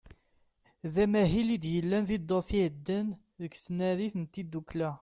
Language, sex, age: Kabyle, male, 30-39